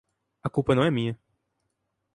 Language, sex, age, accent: Portuguese, male, 19-29, Mineiro